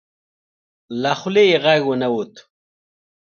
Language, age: Pashto, 30-39